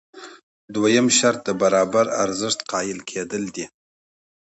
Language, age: Pashto, 40-49